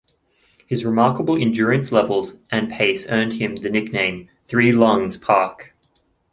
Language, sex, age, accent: English, male, 19-29, Australian English